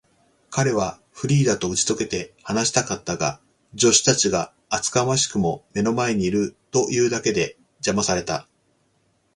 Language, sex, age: Japanese, male, 40-49